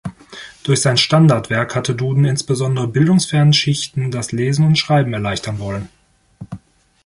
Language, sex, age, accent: German, male, 30-39, Deutschland Deutsch